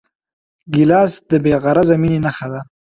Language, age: Pashto, 19-29